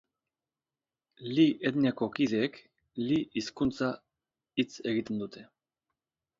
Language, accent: Basque, Erdialdekoa edo Nafarra (Gipuzkoa, Nafarroa)